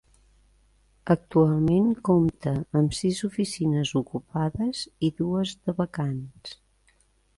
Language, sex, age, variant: Catalan, female, 50-59, Central